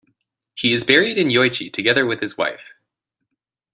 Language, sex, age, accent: English, male, 19-29, Canadian English